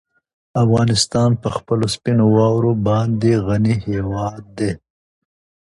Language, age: Pashto, 40-49